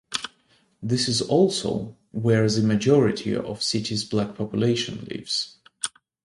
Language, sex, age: English, male, 30-39